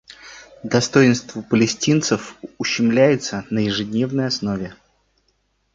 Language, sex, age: Russian, male, 40-49